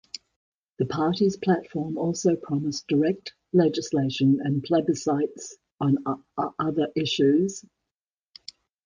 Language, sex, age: English, female, 70-79